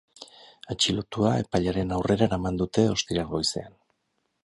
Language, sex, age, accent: Basque, male, 50-59, Erdialdekoa edo Nafarra (Gipuzkoa, Nafarroa)